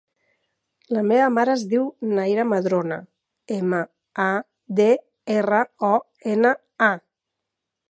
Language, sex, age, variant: Catalan, female, 50-59, Central